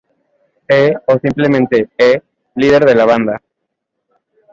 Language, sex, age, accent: Spanish, male, 19-29, México